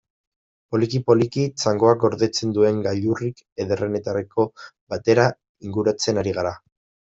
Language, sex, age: Basque, male, 19-29